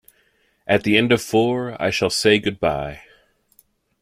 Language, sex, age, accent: English, male, 19-29, United States English